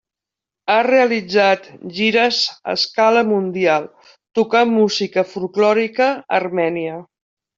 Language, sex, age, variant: Catalan, female, 60-69, Nord-Occidental